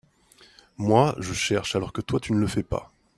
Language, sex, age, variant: French, male, 30-39, Français de métropole